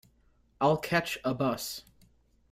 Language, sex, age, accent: English, male, 19-29, United States English